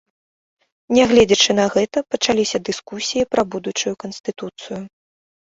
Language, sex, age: Belarusian, female, 19-29